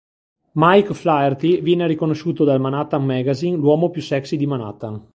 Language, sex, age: Italian, male, 30-39